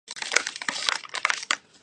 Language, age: Georgian, 19-29